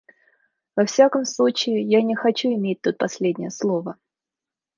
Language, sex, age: Russian, female, 19-29